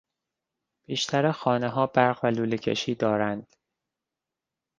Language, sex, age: Persian, male, 30-39